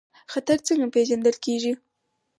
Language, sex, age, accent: Pashto, female, 19-29, معیاري پښتو